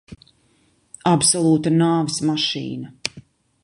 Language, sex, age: Latvian, female, 40-49